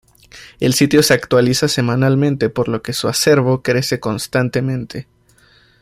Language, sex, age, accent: Spanish, male, 19-29, México